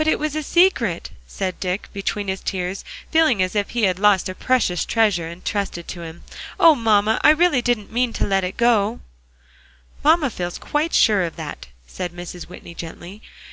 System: none